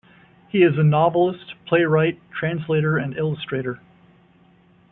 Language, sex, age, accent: English, male, 50-59, United States English